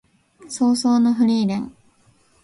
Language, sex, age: Japanese, female, under 19